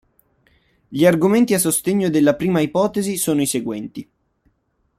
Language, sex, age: Italian, male, 19-29